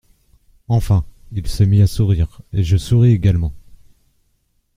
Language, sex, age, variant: French, male, 40-49, Français de métropole